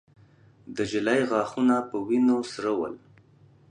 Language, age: Pashto, 30-39